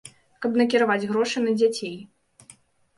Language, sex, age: Belarusian, female, 19-29